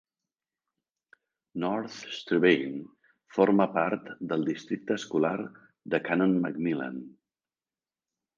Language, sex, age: Catalan, male, 50-59